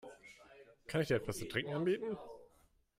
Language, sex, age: German, male, 19-29